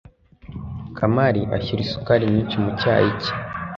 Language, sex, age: Kinyarwanda, male, under 19